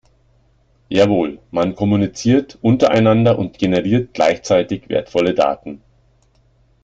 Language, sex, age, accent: German, male, 50-59, Deutschland Deutsch